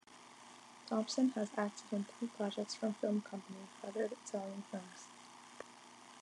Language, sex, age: English, female, under 19